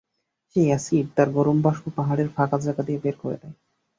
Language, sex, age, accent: Bengali, male, 19-29, শুদ্ধ